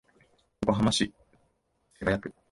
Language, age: Japanese, 19-29